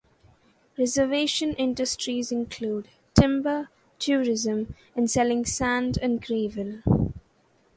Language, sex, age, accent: English, female, 19-29, India and South Asia (India, Pakistan, Sri Lanka)